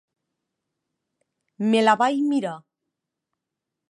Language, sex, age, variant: Catalan, female, 19-29, Nord-Occidental